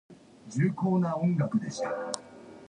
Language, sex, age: English, female, 19-29